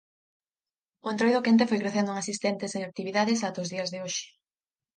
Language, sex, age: Galician, female, 19-29